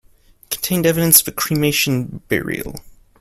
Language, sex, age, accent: English, male, 19-29, United States English